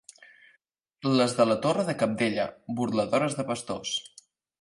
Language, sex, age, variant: Catalan, male, under 19, Septentrional